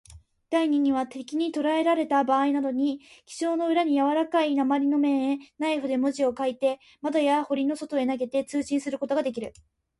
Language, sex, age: Japanese, female, under 19